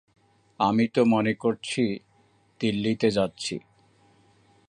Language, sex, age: Bengali, male, 40-49